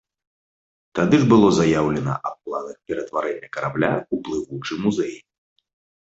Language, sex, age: Belarusian, male, 30-39